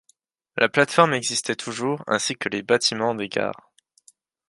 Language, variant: French, Français de métropole